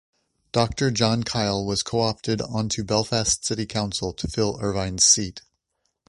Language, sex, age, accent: English, male, 30-39, United States English